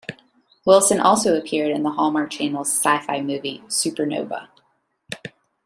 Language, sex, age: English, female, 19-29